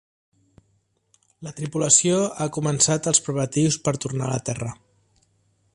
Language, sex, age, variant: Catalan, male, 30-39, Central